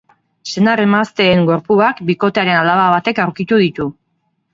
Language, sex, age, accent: Basque, female, 50-59, Erdialdekoa edo Nafarra (Gipuzkoa, Nafarroa)